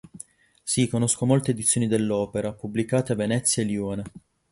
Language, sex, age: Italian, male, 19-29